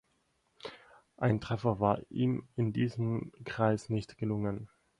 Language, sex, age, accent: German, male, 19-29, Deutschland Deutsch